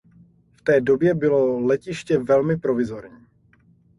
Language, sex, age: Czech, male, 30-39